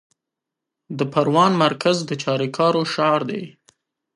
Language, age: Pashto, 19-29